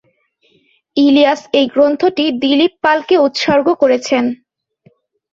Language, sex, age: Bengali, female, 19-29